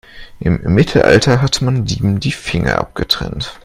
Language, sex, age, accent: German, male, 19-29, Deutschland Deutsch